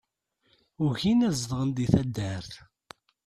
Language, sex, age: Kabyle, male, 30-39